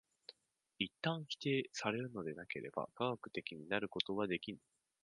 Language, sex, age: Japanese, male, 19-29